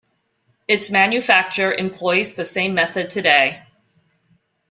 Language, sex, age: English, female, 40-49